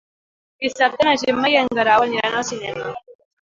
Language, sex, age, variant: Catalan, female, 19-29, Central